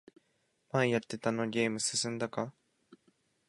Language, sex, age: Japanese, male, 19-29